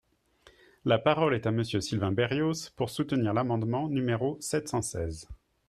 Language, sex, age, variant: French, male, 40-49, Français de métropole